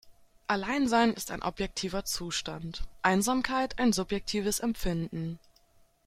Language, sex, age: German, female, 19-29